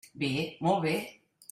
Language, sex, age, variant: Catalan, female, 50-59, Central